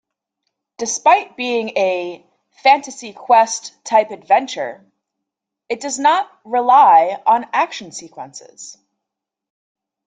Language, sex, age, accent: English, female, 30-39, United States English